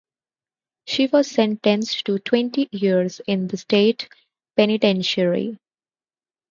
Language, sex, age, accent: English, female, 19-29, India and South Asia (India, Pakistan, Sri Lanka)